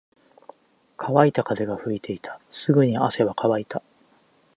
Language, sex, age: Japanese, male, 40-49